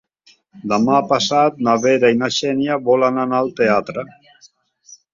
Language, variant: Catalan, Central